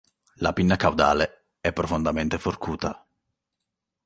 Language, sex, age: Italian, male, 19-29